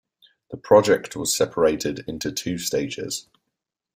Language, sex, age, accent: English, male, 19-29, England English